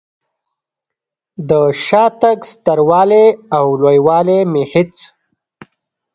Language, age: Pashto, 30-39